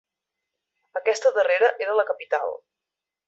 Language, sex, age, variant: Catalan, female, 30-39, Central